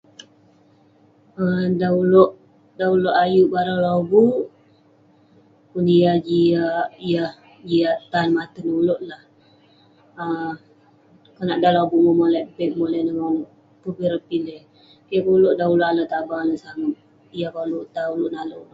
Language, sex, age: Western Penan, female, 19-29